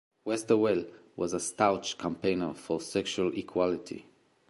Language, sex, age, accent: English, male, 30-39, Canadian English